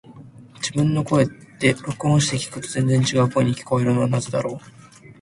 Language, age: Japanese, under 19